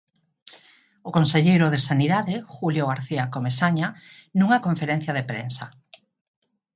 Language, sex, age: Galician, female, 40-49